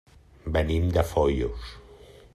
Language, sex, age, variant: Catalan, male, 50-59, Central